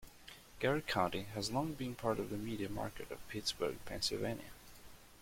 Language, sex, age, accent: English, male, 19-29, United States English